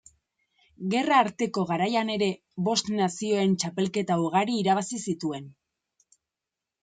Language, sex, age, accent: Basque, female, 19-29, Erdialdekoa edo Nafarra (Gipuzkoa, Nafarroa)